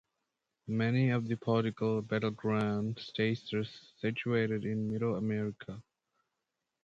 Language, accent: English, United States English